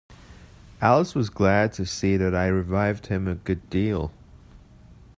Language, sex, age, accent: English, male, 30-39, United States English